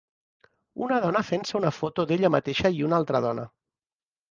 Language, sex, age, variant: Catalan, male, 50-59, Central